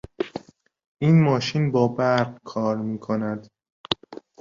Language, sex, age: Persian, male, 19-29